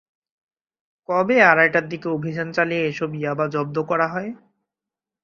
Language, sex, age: Bengali, male, 19-29